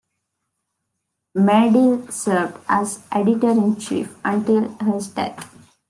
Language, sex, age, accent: English, female, 19-29, India and South Asia (India, Pakistan, Sri Lanka)